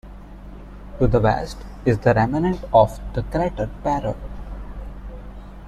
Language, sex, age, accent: English, male, 19-29, India and South Asia (India, Pakistan, Sri Lanka)